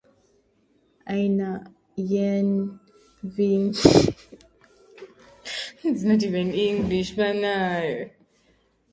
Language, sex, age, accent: English, female, 19-29, England English